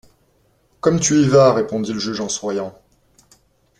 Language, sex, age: French, male, 30-39